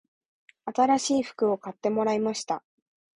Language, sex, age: Japanese, female, 19-29